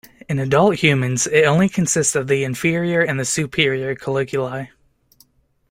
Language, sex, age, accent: English, male, 19-29, United States English